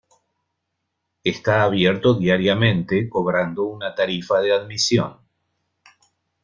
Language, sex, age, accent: Spanish, male, 50-59, Rioplatense: Argentina, Uruguay, este de Bolivia, Paraguay